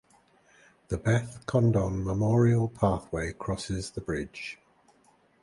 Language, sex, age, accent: English, male, 60-69, England English